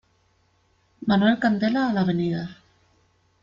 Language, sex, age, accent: Spanish, female, 30-39, España: Centro-Sur peninsular (Madrid, Toledo, Castilla-La Mancha)